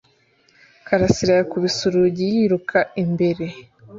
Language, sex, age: Kinyarwanda, female, 19-29